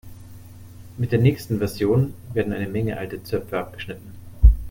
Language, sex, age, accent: German, male, 40-49, Deutschland Deutsch